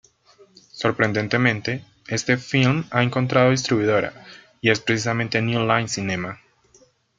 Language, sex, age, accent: Spanish, male, 19-29, Andino-Pacífico: Colombia, Perú, Ecuador, oeste de Bolivia y Venezuela andina